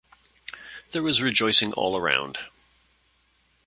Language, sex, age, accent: English, male, 50-59, Canadian English